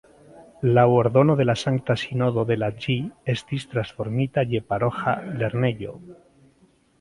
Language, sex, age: Esperanto, male, 50-59